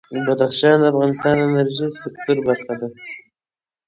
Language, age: Pashto, 19-29